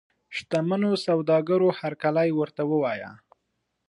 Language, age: Pashto, 19-29